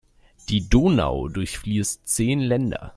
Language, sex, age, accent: German, male, 19-29, Deutschland Deutsch